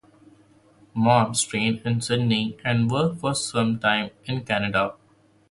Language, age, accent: English, 19-29, India and South Asia (India, Pakistan, Sri Lanka)